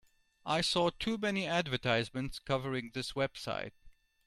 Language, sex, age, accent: English, male, 40-49, England English